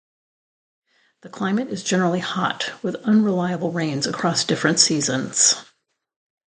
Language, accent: English, United States English